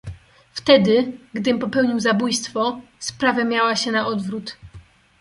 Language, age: Polish, 19-29